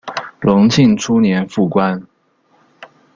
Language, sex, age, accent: Chinese, male, 19-29, 出生地：江西省